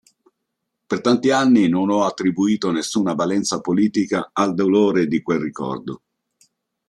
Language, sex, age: Italian, male, 50-59